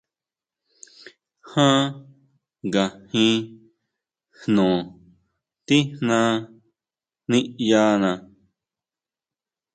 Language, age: Huautla Mazatec, 19-29